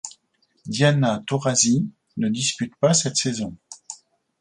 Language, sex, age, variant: French, male, 50-59, Français de métropole